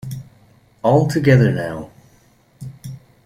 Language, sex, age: English, male, 30-39